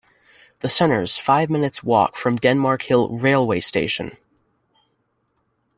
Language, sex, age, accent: English, male, under 19, United States English